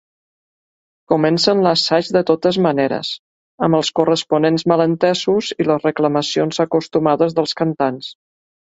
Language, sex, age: Catalan, female, 50-59